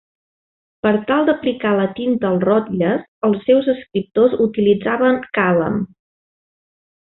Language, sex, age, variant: Catalan, female, 40-49, Central